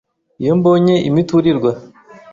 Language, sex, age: Kinyarwanda, male, 30-39